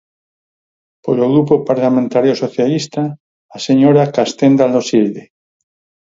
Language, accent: Galician, Normativo (estándar)